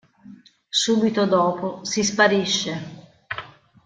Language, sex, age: Italian, female, 50-59